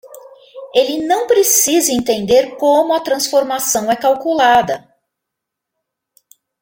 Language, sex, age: Portuguese, female, 50-59